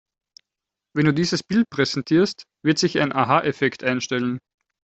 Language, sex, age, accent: German, male, 19-29, Österreichisches Deutsch